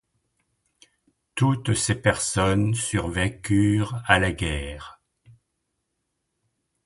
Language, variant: French, Français de métropole